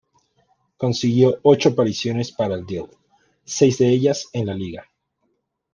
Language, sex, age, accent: Spanish, male, 30-39, México